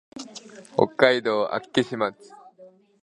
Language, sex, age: Japanese, male, under 19